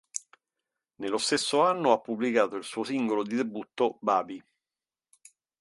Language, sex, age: Italian, male, 50-59